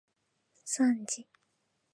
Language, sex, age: Japanese, female, under 19